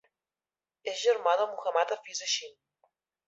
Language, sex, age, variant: Catalan, female, 30-39, Central